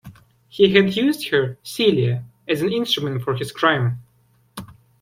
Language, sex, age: English, male, 19-29